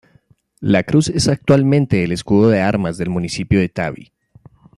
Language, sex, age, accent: Spanish, male, 30-39, Andino-Pacífico: Colombia, Perú, Ecuador, oeste de Bolivia y Venezuela andina